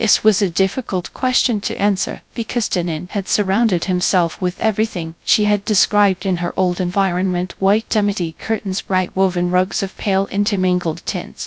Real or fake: fake